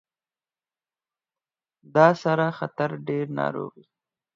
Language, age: Pashto, 19-29